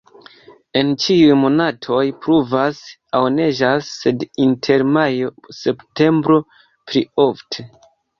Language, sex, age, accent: Esperanto, male, 19-29, Internacia